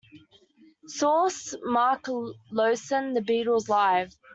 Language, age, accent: English, under 19, Australian English